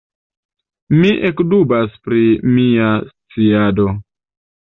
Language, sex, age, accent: Esperanto, male, 19-29, Internacia